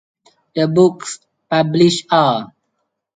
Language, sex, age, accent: English, male, 40-49, Malaysian English